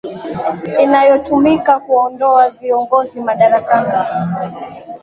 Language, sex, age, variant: Swahili, female, 19-29, Kiswahili Sanifu (EA)